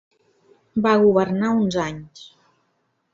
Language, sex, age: Catalan, female, 40-49